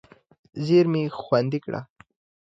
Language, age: Pashto, 19-29